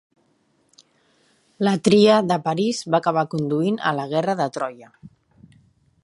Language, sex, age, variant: Catalan, female, 30-39, Central